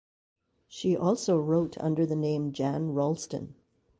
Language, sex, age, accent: English, female, 50-59, West Indies and Bermuda (Bahamas, Bermuda, Jamaica, Trinidad)